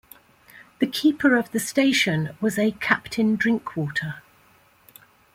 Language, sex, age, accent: English, female, 70-79, England English